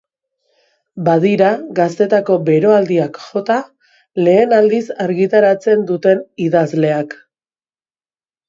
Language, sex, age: Basque, female, 40-49